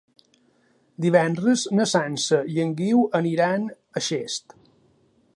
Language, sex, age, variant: Catalan, male, 40-49, Balear